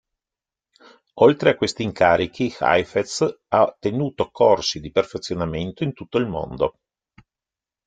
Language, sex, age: Italian, male, 60-69